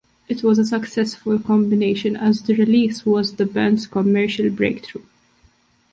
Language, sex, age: English, female, 19-29